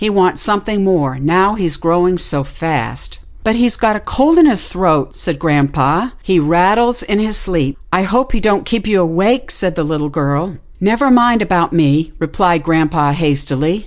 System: none